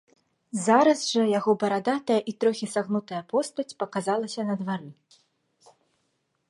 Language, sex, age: Belarusian, female, 19-29